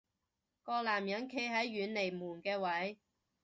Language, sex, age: Cantonese, female, 30-39